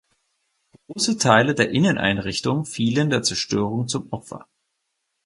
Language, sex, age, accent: German, male, 30-39, Deutschland Deutsch